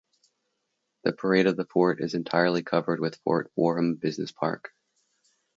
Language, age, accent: English, 40-49, United States English